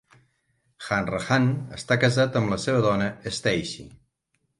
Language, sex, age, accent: Catalan, male, 50-59, occidental